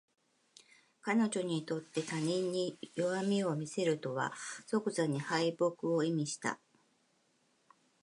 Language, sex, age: Japanese, female, 50-59